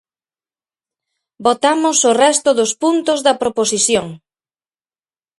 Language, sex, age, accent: Galician, female, 40-49, Atlántico (seseo e gheada)